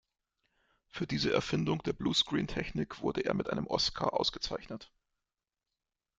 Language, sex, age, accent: German, male, 30-39, Deutschland Deutsch